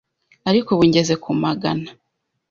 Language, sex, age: Kinyarwanda, female, 19-29